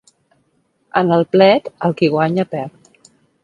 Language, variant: Catalan, Central